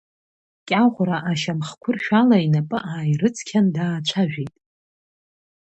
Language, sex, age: Abkhazian, female, 30-39